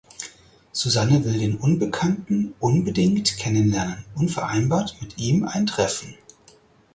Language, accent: German, Deutschland Deutsch